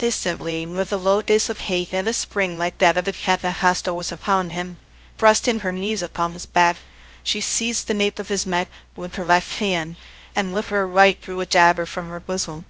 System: TTS, VITS